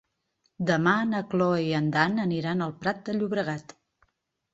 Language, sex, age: Catalan, female, 50-59